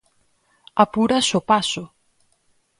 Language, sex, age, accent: Galician, female, 30-39, Atlántico (seseo e gheada)